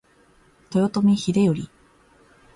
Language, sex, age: Japanese, female, 19-29